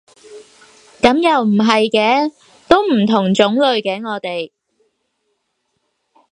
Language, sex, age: Cantonese, female, 19-29